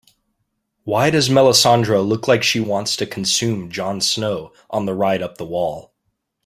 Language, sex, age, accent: English, male, 30-39, United States English